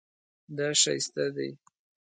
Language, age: Pashto, 19-29